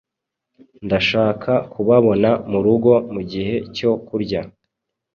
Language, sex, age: Kinyarwanda, male, 19-29